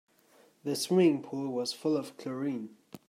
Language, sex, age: English, male, 19-29